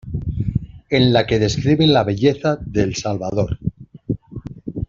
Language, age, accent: Spanish, 40-49, España: Norte peninsular (Asturias, Castilla y León, Cantabria, País Vasco, Navarra, Aragón, La Rioja, Guadalajara, Cuenca)